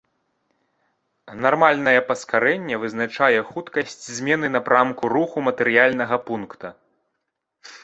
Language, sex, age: Belarusian, male, 19-29